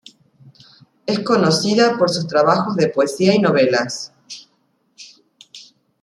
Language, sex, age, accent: Spanish, female, 50-59, Rioplatense: Argentina, Uruguay, este de Bolivia, Paraguay